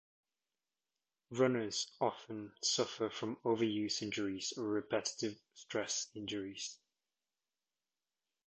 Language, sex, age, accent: English, male, 30-39, England English